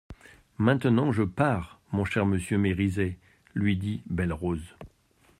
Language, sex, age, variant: French, male, 50-59, Français de métropole